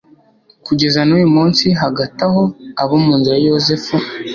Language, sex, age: Kinyarwanda, male, under 19